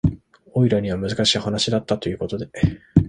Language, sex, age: Japanese, male, 19-29